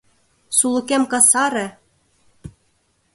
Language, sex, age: Mari, female, 19-29